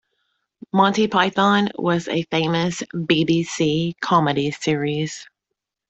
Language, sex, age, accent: English, female, 40-49, United States English